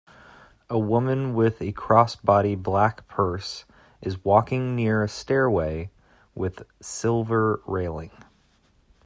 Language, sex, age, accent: English, male, 19-29, United States English